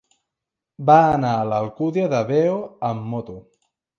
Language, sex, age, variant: Catalan, male, 19-29, Central